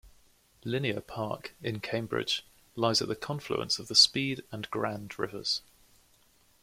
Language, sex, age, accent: English, male, 19-29, England English